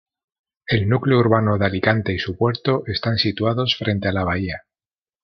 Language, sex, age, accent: Spanish, male, 30-39, España: Centro-Sur peninsular (Madrid, Toledo, Castilla-La Mancha)